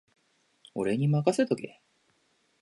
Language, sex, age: Japanese, male, 19-29